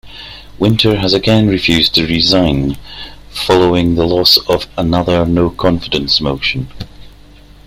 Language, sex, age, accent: English, male, 40-49, Scottish English